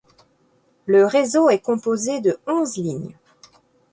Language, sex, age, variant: French, female, 50-59, Français de métropole